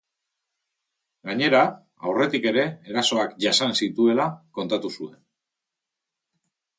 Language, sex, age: Basque, male, 40-49